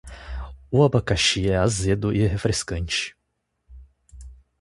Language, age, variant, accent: Portuguese, 19-29, Portuguese (Brasil), Paulista